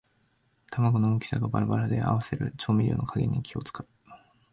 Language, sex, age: Japanese, male, 19-29